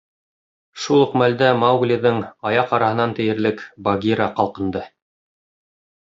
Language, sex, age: Bashkir, male, 30-39